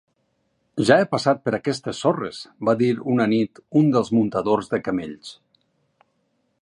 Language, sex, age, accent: Catalan, male, 50-59, valencià